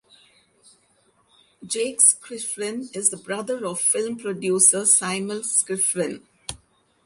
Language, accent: English, India and South Asia (India, Pakistan, Sri Lanka)